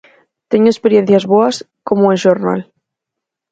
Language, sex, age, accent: Galician, female, 19-29, Central (gheada)